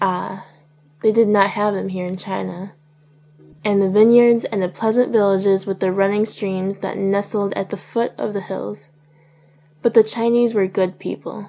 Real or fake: real